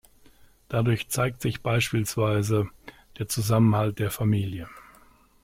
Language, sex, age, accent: German, male, 60-69, Deutschland Deutsch